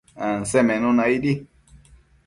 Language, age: Matsés, 19-29